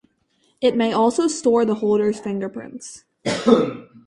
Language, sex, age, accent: English, female, under 19, United States English